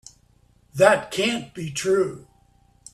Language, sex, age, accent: English, male, 70-79, United States English